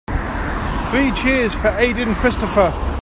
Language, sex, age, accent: English, male, 50-59, England English